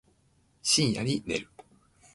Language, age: Japanese, 19-29